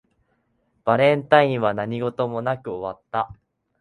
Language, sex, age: Japanese, male, 19-29